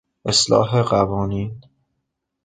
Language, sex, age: Persian, male, under 19